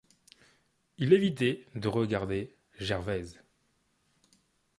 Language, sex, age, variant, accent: French, male, 19-29, Français des départements et régions d'outre-mer, Français de La Réunion